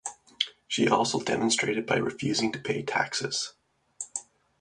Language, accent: English, Canadian English